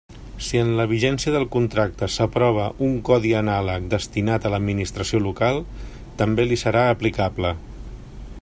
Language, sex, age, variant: Catalan, male, 50-59, Central